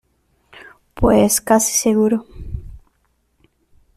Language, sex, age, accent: Spanish, female, under 19, México